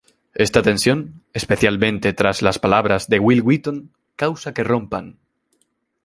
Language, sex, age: Spanish, male, 19-29